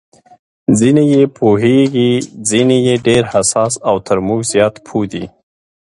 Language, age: Pashto, 30-39